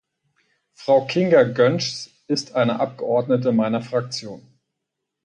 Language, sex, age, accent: German, male, 40-49, Deutschland Deutsch